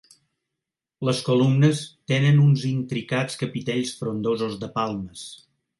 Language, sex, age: Catalan, male, 60-69